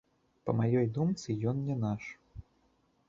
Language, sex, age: Belarusian, male, 19-29